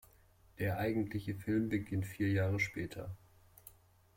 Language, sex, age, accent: German, male, 30-39, Deutschland Deutsch